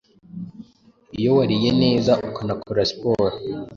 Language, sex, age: Kinyarwanda, male, 19-29